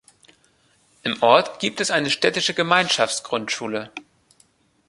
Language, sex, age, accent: German, male, 19-29, Deutschland Deutsch